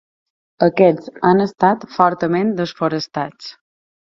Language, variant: Catalan, Balear